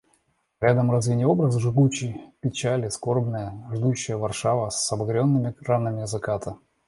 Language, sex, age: Russian, male, 40-49